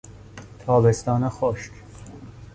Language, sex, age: Persian, male, 19-29